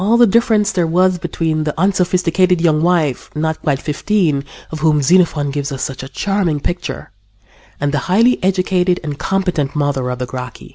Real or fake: real